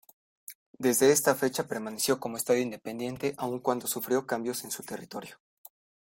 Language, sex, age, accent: Spanish, male, 19-29, México